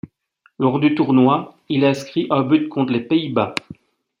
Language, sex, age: French, male, 50-59